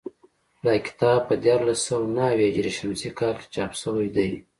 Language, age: Pashto, 30-39